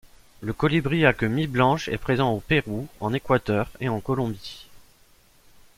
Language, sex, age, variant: French, male, 19-29, Français de métropole